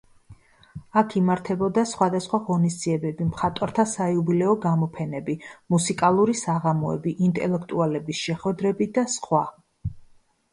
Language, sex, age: Georgian, female, 40-49